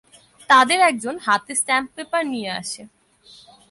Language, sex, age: Bengali, female, under 19